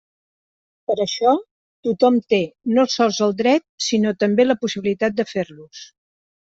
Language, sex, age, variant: Catalan, female, 60-69, Central